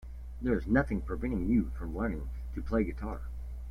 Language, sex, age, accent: English, male, 40-49, United States English